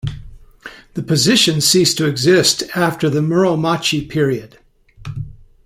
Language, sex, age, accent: English, male, 60-69, United States English